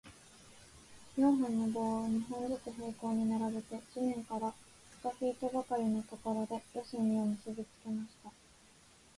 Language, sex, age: Japanese, female, 19-29